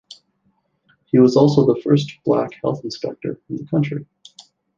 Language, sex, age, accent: English, male, 19-29, Canadian English